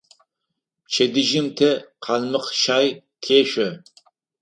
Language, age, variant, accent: Adyghe, 60-69, Адыгабзэ (Кирил, пстэумэ зэдыряе), Кıэмгуй (Çemguy)